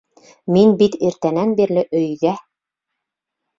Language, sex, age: Bashkir, female, 30-39